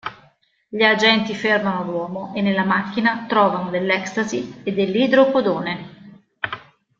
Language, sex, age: Italian, female, 50-59